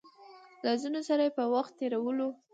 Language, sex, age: Pashto, female, under 19